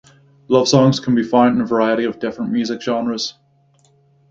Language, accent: English, Northern Irish